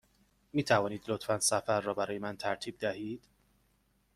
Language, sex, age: Persian, male, 19-29